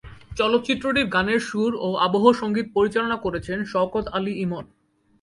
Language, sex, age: Bengali, male, 19-29